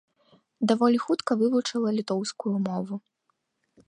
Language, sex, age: Belarusian, female, 19-29